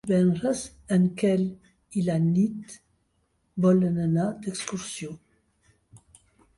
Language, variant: Catalan, Septentrional